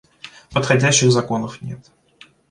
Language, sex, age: Russian, male, 19-29